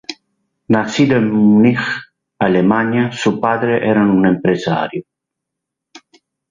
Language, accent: Spanish, España: Centro-Sur peninsular (Madrid, Toledo, Castilla-La Mancha)